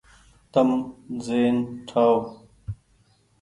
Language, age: Goaria, 19-29